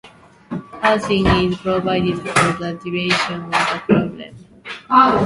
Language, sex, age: English, female, 19-29